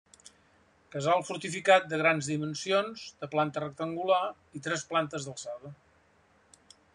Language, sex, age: Catalan, male, 70-79